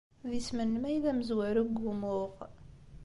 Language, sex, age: Kabyle, female, 19-29